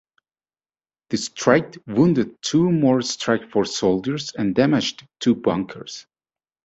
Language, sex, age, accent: English, male, 40-49, United States English